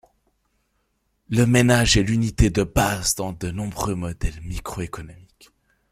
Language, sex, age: French, male, 19-29